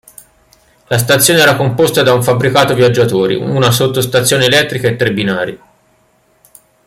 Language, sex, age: Italian, male, 40-49